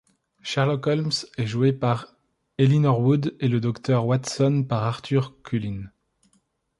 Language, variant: French, Français de métropole